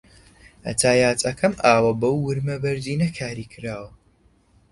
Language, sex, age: Central Kurdish, male, under 19